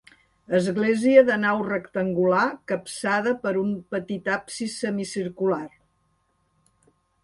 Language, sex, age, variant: Catalan, female, 60-69, Central